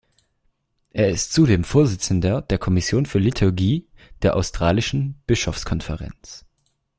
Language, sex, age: German, male, under 19